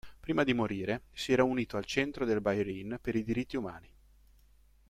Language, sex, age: Italian, male, 40-49